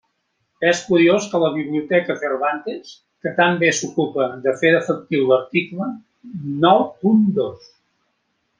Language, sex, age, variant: Catalan, male, 60-69, Central